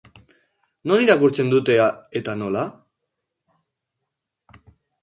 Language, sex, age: Basque, male, under 19